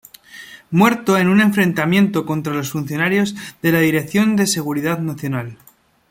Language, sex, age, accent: Spanish, male, 19-29, España: Norte peninsular (Asturias, Castilla y León, Cantabria, País Vasco, Navarra, Aragón, La Rioja, Guadalajara, Cuenca)